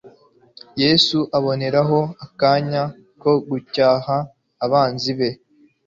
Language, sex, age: Kinyarwanda, male, under 19